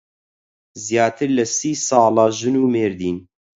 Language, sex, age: Central Kurdish, male, 30-39